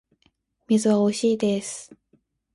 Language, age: Japanese, 19-29